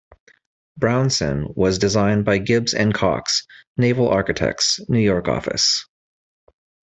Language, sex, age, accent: English, male, 30-39, United States English